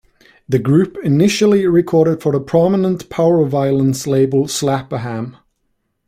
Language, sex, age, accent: English, male, 19-29, United States English